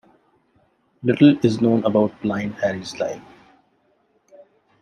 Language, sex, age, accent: English, male, 40-49, India and South Asia (India, Pakistan, Sri Lanka)